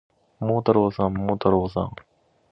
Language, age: Japanese, 19-29